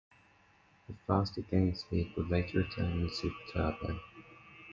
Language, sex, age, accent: English, male, under 19, England English